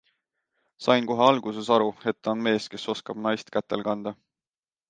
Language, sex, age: Estonian, male, 19-29